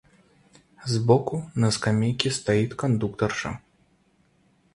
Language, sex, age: Russian, male, 19-29